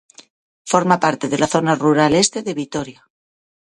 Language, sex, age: Spanish, female, 40-49